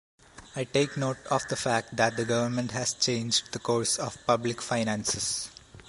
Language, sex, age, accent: English, male, under 19, India and South Asia (India, Pakistan, Sri Lanka)